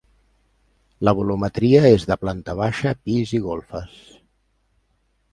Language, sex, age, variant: Catalan, male, 50-59, Central